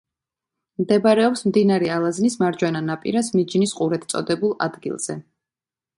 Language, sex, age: Georgian, female, 30-39